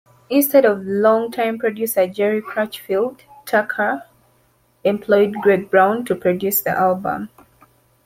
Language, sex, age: English, female, 19-29